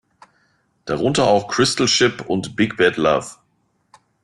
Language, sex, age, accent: German, male, 40-49, Deutschland Deutsch